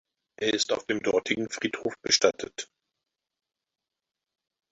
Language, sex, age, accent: German, male, 50-59, Deutschland Deutsch